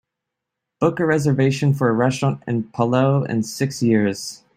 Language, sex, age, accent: English, male, 19-29, United States English